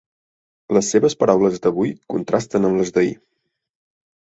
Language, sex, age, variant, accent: Catalan, male, 19-29, Central, gironí; Garrotxi